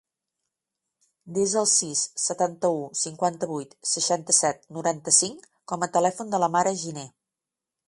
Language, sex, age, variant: Catalan, female, 50-59, Nord-Occidental